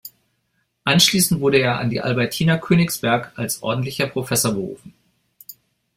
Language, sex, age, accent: German, male, 40-49, Deutschland Deutsch